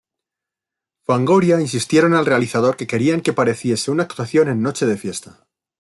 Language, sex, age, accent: Spanish, male, 40-49, España: Centro-Sur peninsular (Madrid, Toledo, Castilla-La Mancha)